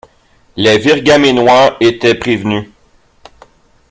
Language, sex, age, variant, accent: French, male, 50-59, Français d'Amérique du Nord, Français du Canada